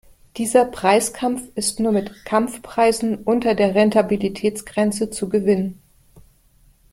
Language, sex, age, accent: German, female, 50-59, Deutschland Deutsch